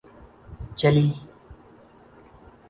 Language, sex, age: Urdu, male, 19-29